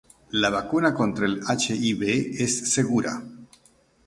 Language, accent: Spanish, Andino-Pacífico: Colombia, Perú, Ecuador, oeste de Bolivia y Venezuela andina